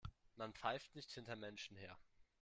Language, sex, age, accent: German, male, 19-29, Deutschland Deutsch